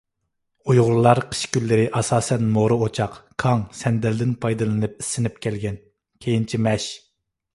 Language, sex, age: Uyghur, male, 19-29